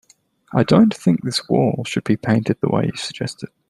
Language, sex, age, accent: English, male, 19-29, Australian English